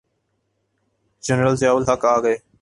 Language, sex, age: Urdu, male, 19-29